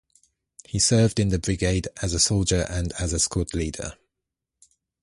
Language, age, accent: English, 19-29, England English